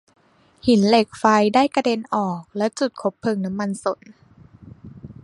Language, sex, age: Thai, female, 19-29